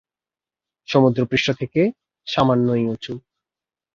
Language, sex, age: Bengali, male, 19-29